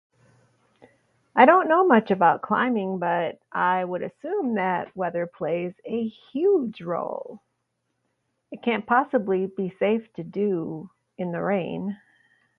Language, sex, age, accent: English, female, 60-69, United States English